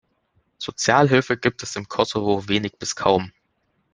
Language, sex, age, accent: German, male, under 19, Deutschland Deutsch